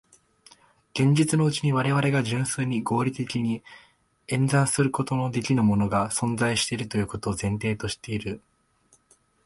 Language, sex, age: Japanese, male, 19-29